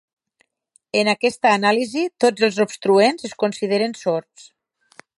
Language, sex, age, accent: Catalan, female, 50-59, Ebrenc